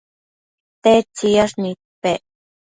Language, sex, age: Matsés, female, 30-39